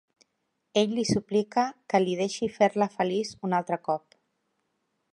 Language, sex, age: Catalan, female, 40-49